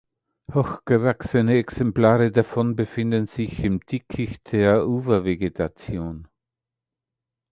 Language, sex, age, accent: German, male, 60-69, Österreichisches Deutsch